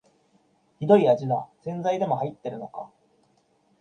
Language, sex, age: Japanese, male, 30-39